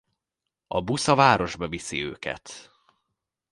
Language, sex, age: Hungarian, male, under 19